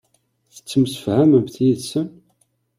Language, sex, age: Kabyle, male, 30-39